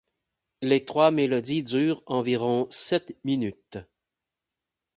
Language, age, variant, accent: French, 30-39, Français d'Amérique du Nord, Français du Canada